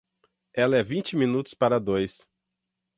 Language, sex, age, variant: Portuguese, male, 30-39, Portuguese (Brasil)